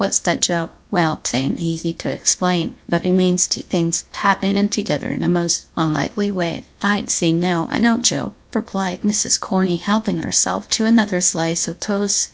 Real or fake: fake